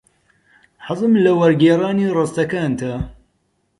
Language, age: Central Kurdish, 30-39